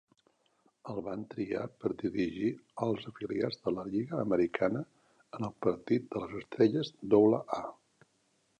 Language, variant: Catalan, Central